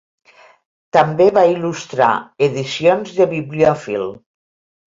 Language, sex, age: Catalan, female, 60-69